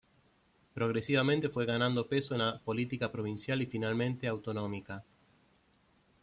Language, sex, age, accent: Spanish, male, 30-39, Rioplatense: Argentina, Uruguay, este de Bolivia, Paraguay